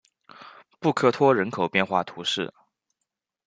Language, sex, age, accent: Chinese, male, 19-29, 出生地：湖北省